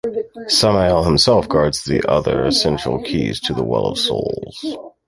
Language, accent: English, United States English